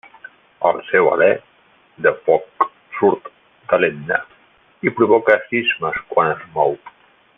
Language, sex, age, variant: Catalan, male, 40-49, Central